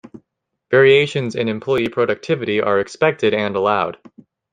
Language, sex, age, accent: English, female, 19-29, United States English